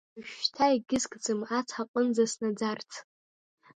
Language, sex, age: Abkhazian, female, under 19